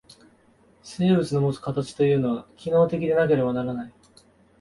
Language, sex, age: Japanese, male, 19-29